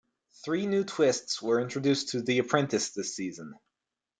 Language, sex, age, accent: English, male, 19-29, United States English